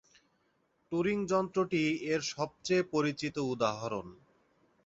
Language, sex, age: Bengali, male, 19-29